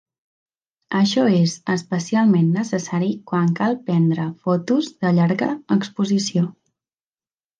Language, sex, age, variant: Catalan, female, 19-29, Septentrional